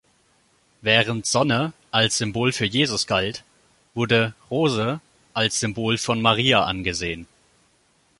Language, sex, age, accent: German, male, 19-29, Deutschland Deutsch